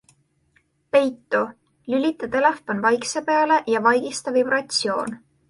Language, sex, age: Estonian, female, 19-29